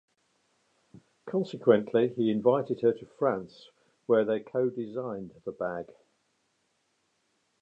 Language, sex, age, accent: English, male, 70-79, England English